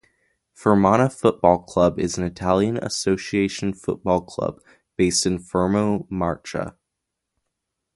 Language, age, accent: English, under 19, United States English